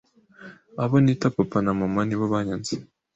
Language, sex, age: Kinyarwanda, male, 19-29